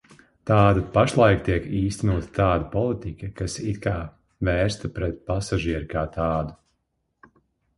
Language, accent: Latvian, Krievu